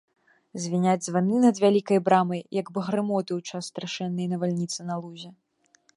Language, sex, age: Belarusian, female, under 19